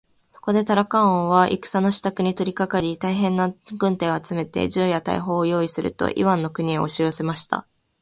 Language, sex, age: Japanese, female, 19-29